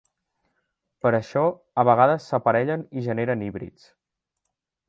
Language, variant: Catalan, Central